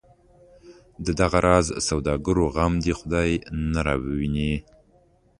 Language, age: Pashto, 19-29